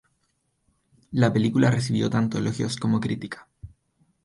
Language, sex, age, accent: Spanish, male, 19-29, Chileno: Chile, Cuyo